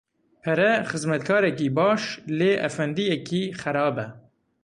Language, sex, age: Kurdish, male, 30-39